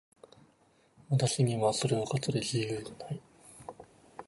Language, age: Japanese, 19-29